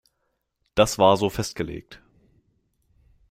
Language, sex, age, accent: German, male, 19-29, Deutschland Deutsch